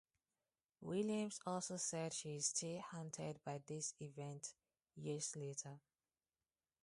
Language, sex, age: English, female, 19-29